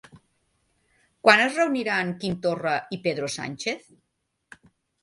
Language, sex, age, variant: Catalan, female, 50-59, Central